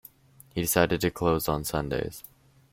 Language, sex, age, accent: English, male, under 19, United States English